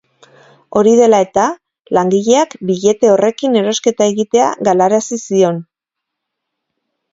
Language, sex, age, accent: Basque, female, 40-49, Mendebalekoa (Araba, Bizkaia, Gipuzkoako mendebaleko herri batzuk)